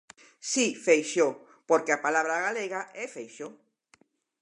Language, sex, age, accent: Galician, female, 60-69, Normativo (estándar)